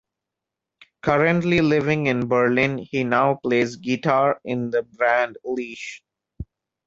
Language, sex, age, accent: English, male, 19-29, India and South Asia (India, Pakistan, Sri Lanka)